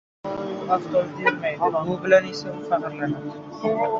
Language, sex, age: Uzbek, male, 19-29